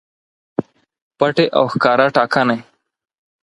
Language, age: Pashto, 19-29